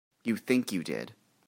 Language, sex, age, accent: English, male, 19-29, United States English